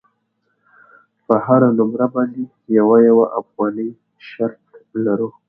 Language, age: Pashto, 19-29